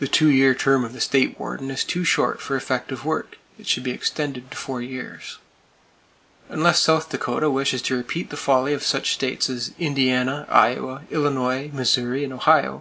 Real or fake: real